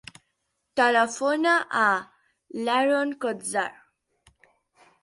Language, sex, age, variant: Catalan, female, under 19, Central